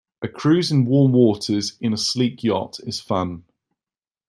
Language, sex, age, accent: English, male, 30-39, England English